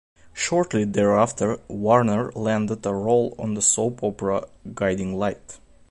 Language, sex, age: English, male, 19-29